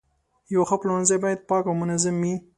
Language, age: Pashto, 19-29